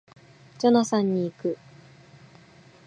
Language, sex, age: Japanese, female, 19-29